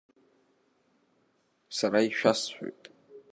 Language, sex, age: Abkhazian, male, under 19